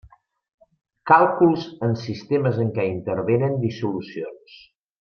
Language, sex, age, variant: Catalan, male, 30-39, Central